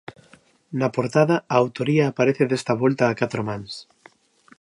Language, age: Galician, under 19